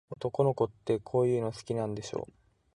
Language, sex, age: Japanese, male, 19-29